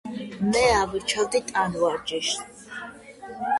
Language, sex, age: Georgian, female, under 19